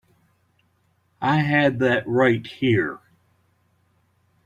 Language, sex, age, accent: English, male, 60-69, United States English